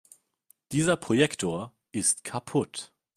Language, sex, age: German, male, 19-29